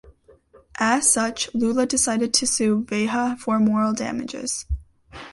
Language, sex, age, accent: English, female, under 19, United States English